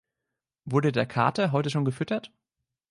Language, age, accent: German, 19-29, Deutschland Deutsch